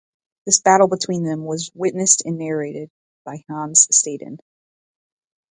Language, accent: English, United States English